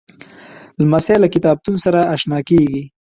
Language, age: Pashto, 19-29